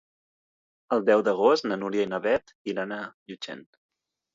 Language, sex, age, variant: Catalan, male, 30-39, Central